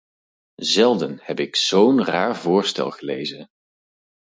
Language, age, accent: Dutch, 30-39, Nederlands Nederlands